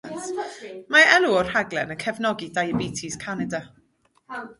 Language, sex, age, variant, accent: Welsh, female, 30-39, Mid Wales, Y Deyrnas Unedig Cymraeg